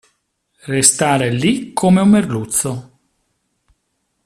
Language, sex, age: Italian, male, 40-49